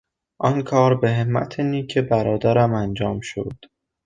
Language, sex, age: Persian, male, under 19